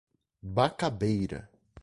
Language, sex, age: Portuguese, male, 19-29